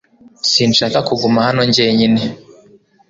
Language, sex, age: Kinyarwanda, male, 19-29